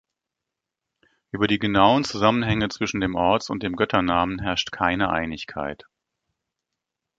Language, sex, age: German, male, 50-59